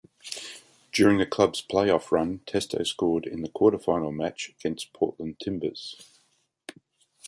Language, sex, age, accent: English, male, 50-59, Australian English